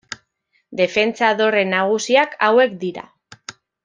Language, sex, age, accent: Basque, female, 19-29, Mendebalekoa (Araba, Bizkaia, Gipuzkoako mendebaleko herri batzuk)